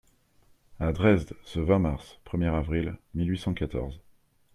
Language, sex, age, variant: French, male, 30-39, Français de métropole